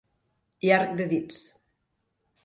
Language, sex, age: Catalan, female, 19-29